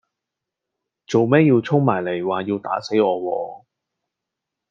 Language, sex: Cantonese, male